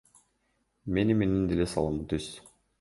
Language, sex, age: Kyrgyz, male, under 19